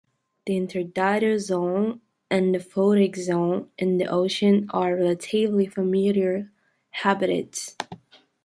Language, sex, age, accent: English, female, under 19, United States English